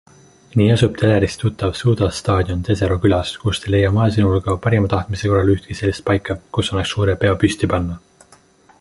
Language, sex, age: Estonian, male, 30-39